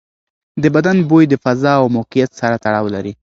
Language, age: Pashto, 19-29